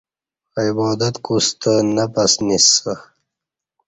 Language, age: Kati, 19-29